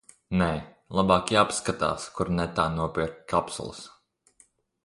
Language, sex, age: Latvian, male, under 19